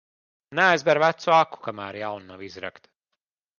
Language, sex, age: Latvian, male, 30-39